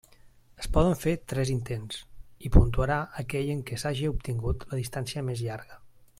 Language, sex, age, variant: Catalan, male, 40-49, Central